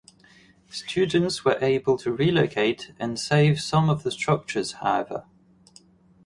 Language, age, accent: English, 19-29, England English